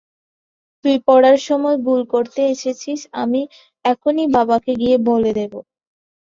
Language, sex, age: Bengali, female, 19-29